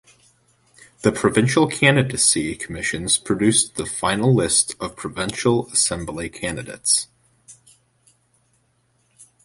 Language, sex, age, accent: English, male, 19-29, United States English